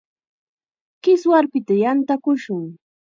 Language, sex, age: Chiquián Ancash Quechua, female, 19-29